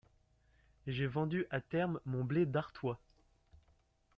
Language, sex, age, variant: French, male, 19-29, Français de métropole